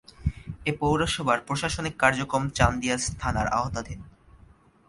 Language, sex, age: Bengali, male, under 19